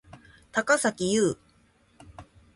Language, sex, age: Japanese, female, 50-59